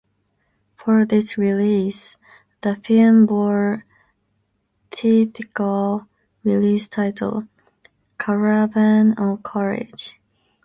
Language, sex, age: English, female, under 19